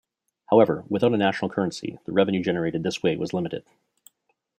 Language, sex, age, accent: English, male, 30-39, Canadian English